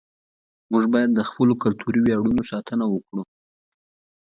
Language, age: Pashto, 19-29